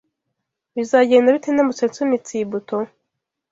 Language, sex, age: Kinyarwanda, female, 19-29